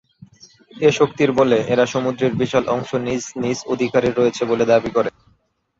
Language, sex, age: Bengali, male, 19-29